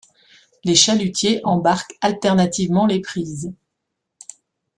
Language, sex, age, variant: French, female, 50-59, Français de métropole